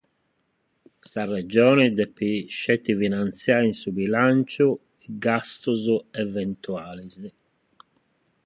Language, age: Sardinian, 60-69